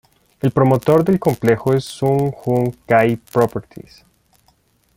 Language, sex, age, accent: Spanish, male, 30-39, Andino-Pacífico: Colombia, Perú, Ecuador, oeste de Bolivia y Venezuela andina